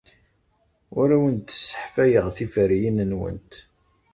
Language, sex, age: Kabyle, male, 30-39